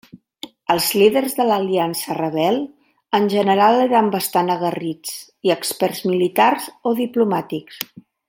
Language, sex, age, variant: Catalan, female, 50-59, Central